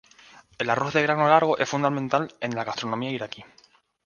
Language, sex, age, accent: Spanish, male, 19-29, España: Islas Canarias